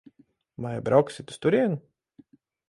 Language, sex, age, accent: Latvian, male, 30-39, Rigas